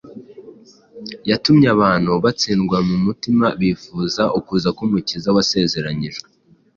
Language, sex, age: Kinyarwanda, male, 19-29